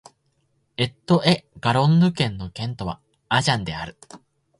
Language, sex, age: Japanese, male, 19-29